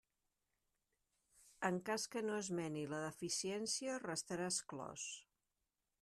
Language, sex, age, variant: Catalan, female, 60-69, Central